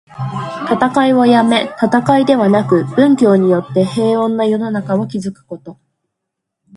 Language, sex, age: Japanese, female, 30-39